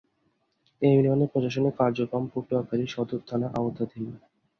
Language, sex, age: Bengali, male, 19-29